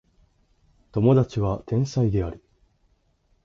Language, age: Japanese, 19-29